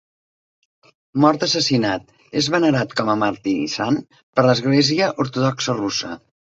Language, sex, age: Catalan, female, 60-69